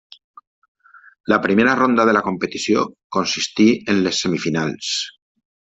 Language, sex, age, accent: Catalan, male, 50-59, valencià